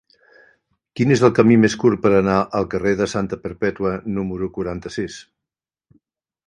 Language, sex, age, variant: Catalan, male, 60-69, Central